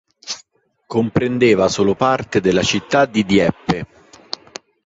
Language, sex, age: Italian, male, 40-49